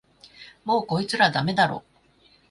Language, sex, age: Japanese, female, 40-49